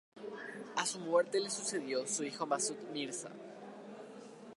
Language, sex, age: Spanish, male, under 19